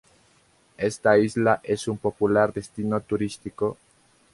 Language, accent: Spanish, Andino-Pacífico: Colombia, Perú, Ecuador, oeste de Bolivia y Venezuela andina